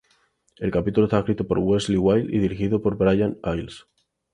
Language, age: Spanish, 19-29